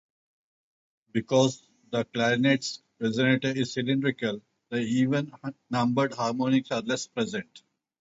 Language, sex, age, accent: English, male, 50-59, India and South Asia (India, Pakistan, Sri Lanka)